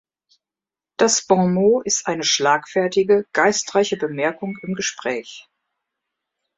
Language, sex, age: German, female, 50-59